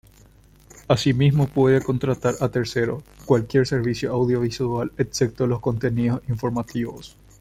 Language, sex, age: Spanish, male, 19-29